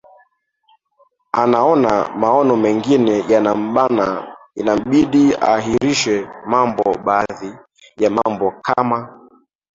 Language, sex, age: Swahili, male, 30-39